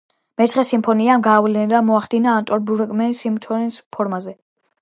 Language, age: Georgian, under 19